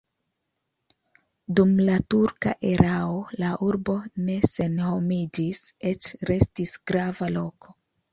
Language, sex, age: Esperanto, female, 19-29